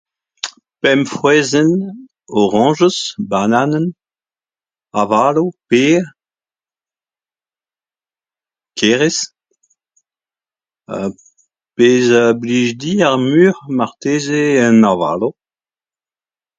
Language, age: Breton, 60-69